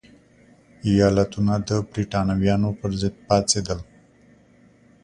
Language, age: Pashto, 30-39